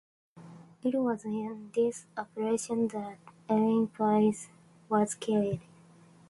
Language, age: English, 19-29